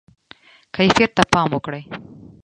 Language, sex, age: Pashto, female, 19-29